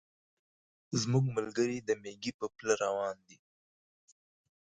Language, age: Pashto, 19-29